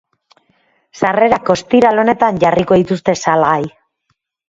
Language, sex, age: Basque, female, 30-39